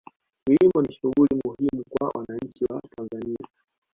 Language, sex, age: Swahili, male, 19-29